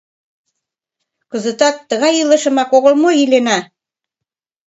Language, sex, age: Mari, female, 19-29